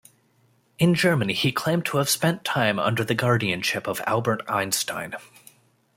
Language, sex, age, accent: English, male, 30-39, United States English